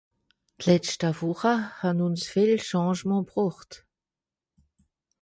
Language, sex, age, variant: Swiss German, female, 50-59, Südniederàlemmànisch (Kolmer, Gawìller, Mìlhüüsa, Àltkìrich, usw.)